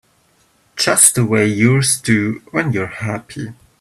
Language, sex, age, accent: English, male, 30-39, England English